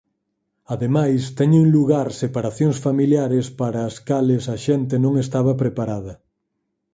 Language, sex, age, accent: Galician, male, 30-39, Normativo (estándar)